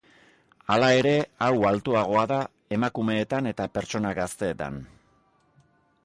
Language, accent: Basque, Mendebalekoa (Araba, Bizkaia, Gipuzkoako mendebaleko herri batzuk)